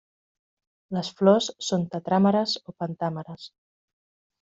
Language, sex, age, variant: Catalan, female, 40-49, Central